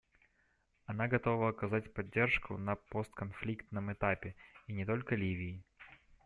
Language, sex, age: Russian, male, 19-29